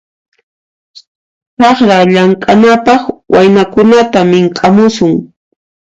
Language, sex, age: Puno Quechua, female, 19-29